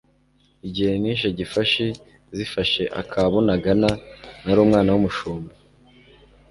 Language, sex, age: Kinyarwanda, male, 19-29